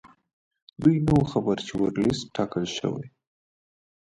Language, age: Pashto, 19-29